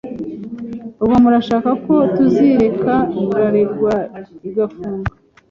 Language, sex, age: Kinyarwanda, female, 30-39